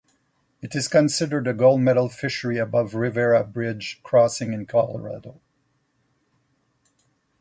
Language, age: English, 50-59